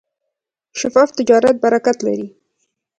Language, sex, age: Pashto, female, 19-29